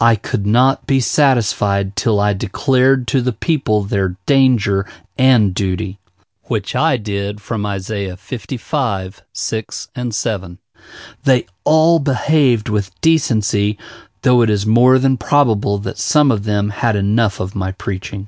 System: none